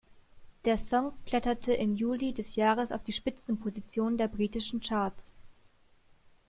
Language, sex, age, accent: German, female, 19-29, Deutschland Deutsch